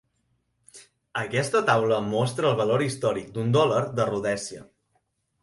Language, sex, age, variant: Catalan, male, 19-29, Central